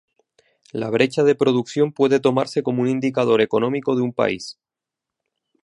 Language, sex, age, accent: Spanish, male, 19-29, España: Islas Canarias